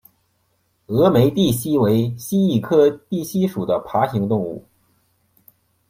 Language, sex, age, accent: Chinese, male, 40-49, 出生地：山东省